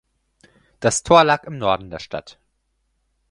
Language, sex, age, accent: German, male, 19-29, Deutschland Deutsch